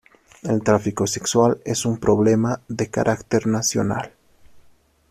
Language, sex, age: Spanish, male, 19-29